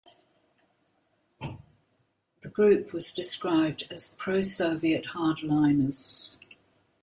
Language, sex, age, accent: English, female, 60-69, England English